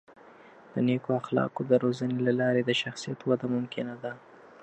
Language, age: Pashto, 19-29